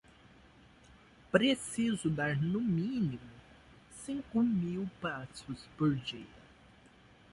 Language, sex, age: Portuguese, male, 19-29